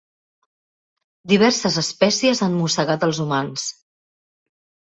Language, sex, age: Catalan, female, 40-49